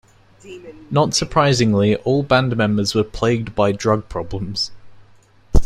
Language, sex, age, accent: English, male, under 19, England English